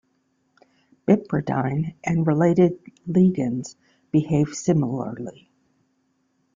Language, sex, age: English, female, 50-59